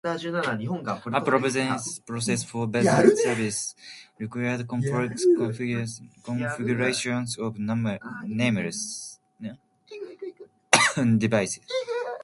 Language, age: English, 19-29